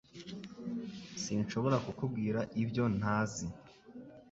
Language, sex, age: Kinyarwanda, male, 19-29